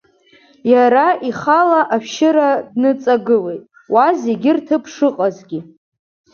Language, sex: Abkhazian, female